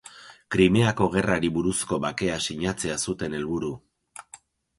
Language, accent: Basque, Erdialdekoa edo Nafarra (Gipuzkoa, Nafarroa)